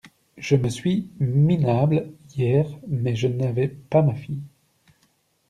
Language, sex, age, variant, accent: French, male, 30-39, Français d'Europe, Français de Belgique